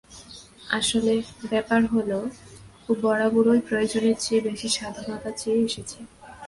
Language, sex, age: Bengali, female, 19-29